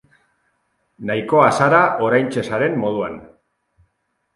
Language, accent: Basque, Mendebalekoa (Araba, Bizkaia, Gipuzkoako mendebaleko herri batzuk)